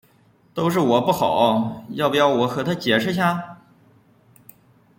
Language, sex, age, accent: Chinese, male, 30-39, 出生地：河南省